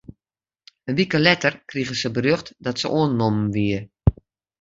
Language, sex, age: Western Frisian, female, 50-59